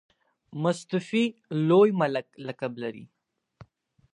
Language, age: Pashto, under 19